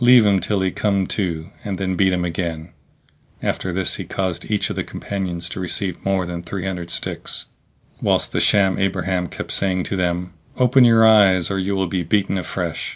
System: none